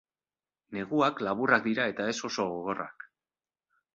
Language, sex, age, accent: Basque, male, 30-39, Mendebalekoa (Araba, Bizkaia, Gipuzkoako mendebaleko herri batzuk)